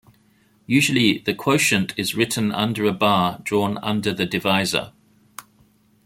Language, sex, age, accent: English, male, 50-59, England English